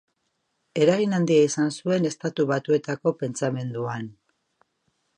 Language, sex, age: Basque, female, 50-59